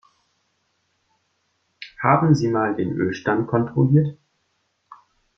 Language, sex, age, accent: German, male, 19-29, Deutschland Deutsch